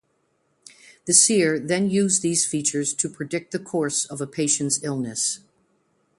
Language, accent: English, United States English